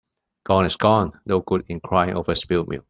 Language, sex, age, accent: English, male, 40-49, Hong Kong English